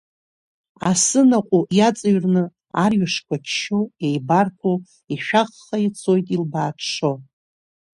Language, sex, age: Abkhazian, female, 40-49